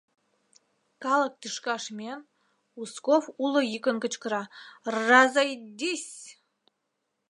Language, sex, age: Mari, female, 30-39